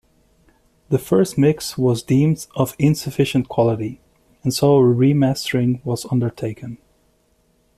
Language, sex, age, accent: English, male, 30-39, United States English